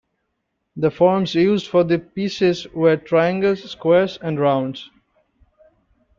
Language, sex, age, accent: English, male, 19-29, India and South Asia (India, Pakistan, Sri Lanka)